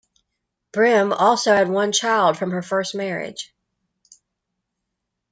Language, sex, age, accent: English, female, 40-49, United States English